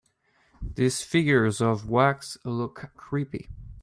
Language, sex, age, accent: English, male, 19-29, Canadian English